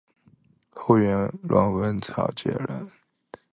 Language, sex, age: Chinese, male, 19-29